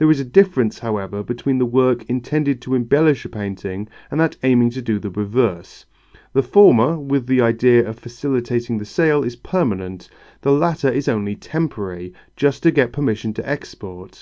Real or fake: real